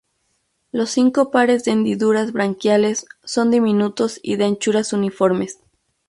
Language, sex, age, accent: Spanish, female, 30-39, México